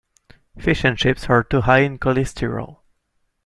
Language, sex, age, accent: English, male, 19-29, United States English